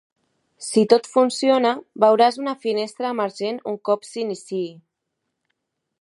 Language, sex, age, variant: Catalan, female, 19-29, Central